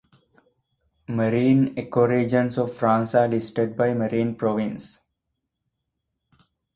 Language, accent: English, India and South Asia (India, Pakistan, Sri Lanka)